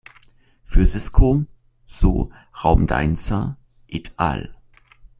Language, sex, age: German, male, under 19